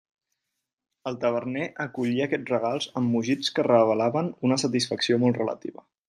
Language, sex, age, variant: Catalan, male, 19-29, Central